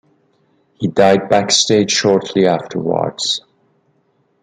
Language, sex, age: English, male, 30-39